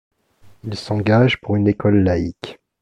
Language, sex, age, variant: French, male, 40-49, Français de métropole